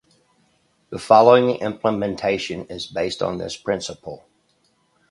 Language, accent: English, United States English